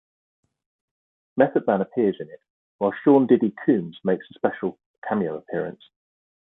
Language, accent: English, England English